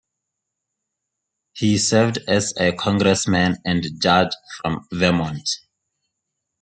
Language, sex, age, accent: English, male, 19-29, Southern African (South Africa, Zimbabwe, Namibia)